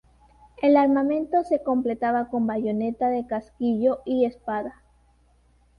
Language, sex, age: Spanish, female, under 19